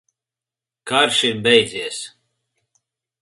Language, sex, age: Latvian, male, 50-59